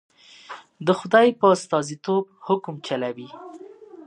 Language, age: Pashto, 30-39